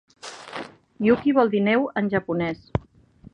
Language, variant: Catalan, Central